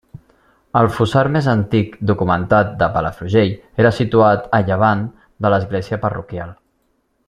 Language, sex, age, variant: Catalan, male, 30-39, Septentrional